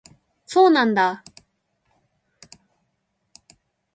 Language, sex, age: Japanese, female, 19-29